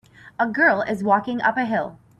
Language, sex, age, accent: English, female, 30-39, United States English